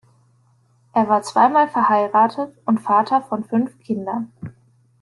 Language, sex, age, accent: German, female, 19-29, Deutschland Deutsch